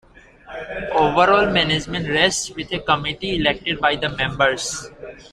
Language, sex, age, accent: English, male, 19-29, United States English